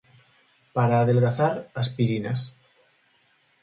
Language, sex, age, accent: Galician, male, 19-29, Central (sen gheada)